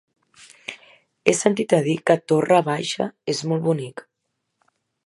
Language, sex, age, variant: Catalan, female, 19-29, Central